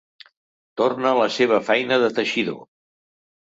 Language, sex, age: Catalan, male, 70-79